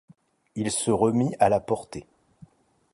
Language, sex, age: French, male, 40-49